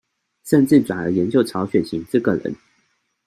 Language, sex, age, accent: Chinese, male, 30-39, 出生地：臺北市